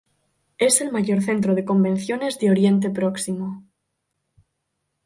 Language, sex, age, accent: Spanish, female, 19-29, España: Norte peninsular (Asturias, Castilla y León, Cantabria, País Vasco, Navarra, Aragón, La Rioja, Guadalajara, Cuenca)